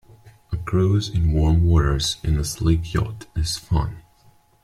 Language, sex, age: English, male, 19-29